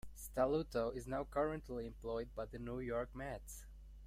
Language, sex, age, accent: English, male, 19-29, United States English